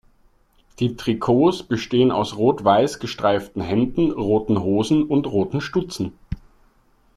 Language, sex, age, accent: German, male, 30-39, Österreichisches Deutsch